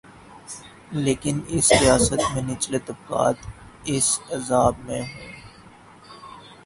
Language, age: Urdu, 19-29